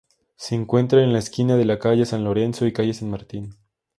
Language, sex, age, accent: Spanish, male, 19-29, México